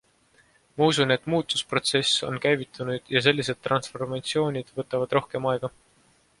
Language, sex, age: Estonian, male, 19-29